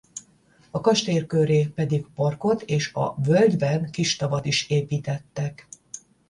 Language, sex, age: Hungarian, female, 60-69